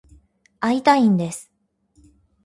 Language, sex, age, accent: Japanese, female, 30-39, 標準語